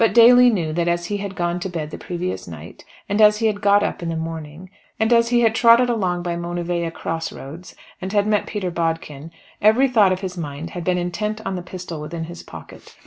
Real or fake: real